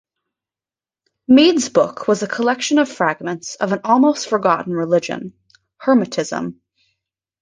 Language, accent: English, United States English